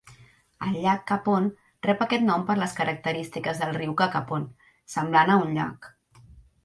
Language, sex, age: Catalan, female, 30-39